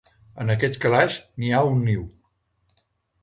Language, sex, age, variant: Catalan, male, 60-69, Central